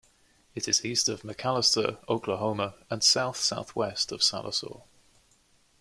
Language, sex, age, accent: English, male, 19-29, England English